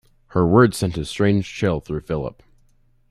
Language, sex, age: English, male, 19-29